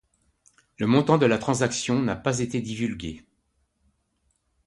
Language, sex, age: French, male, 60-69